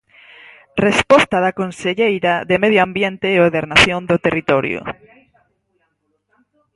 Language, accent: Galician, Normativo (estándar)